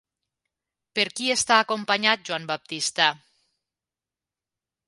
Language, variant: Catalan, Nord-Occidental